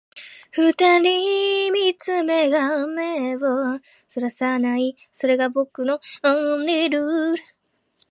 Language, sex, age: Japanese, female, 19-29